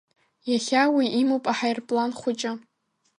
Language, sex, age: Abkhazian, female, under 19